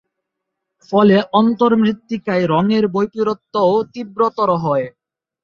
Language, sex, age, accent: Bengali, male, 19-29, Bangladeshi; শুদ্ধ বাংলা